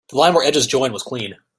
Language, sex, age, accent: English, male, 19-29, United States English